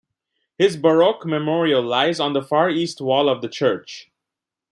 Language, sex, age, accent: English, male, under 19, India and South Asia (India, Pakistan, Sri Lanka)